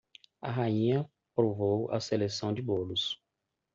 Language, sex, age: Portuguese, male, 30-39